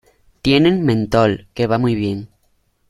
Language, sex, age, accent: Spanish, male, under 19, España: Sur peninsular (Andalucia, Extremadura, Murcia)